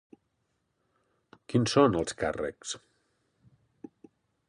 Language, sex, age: Catalan, male, 50-59